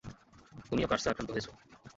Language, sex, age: Bengali, male, 19-29